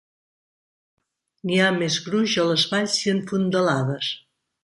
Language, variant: Catalan, Central